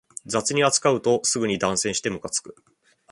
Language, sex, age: Japanese, male, 30-39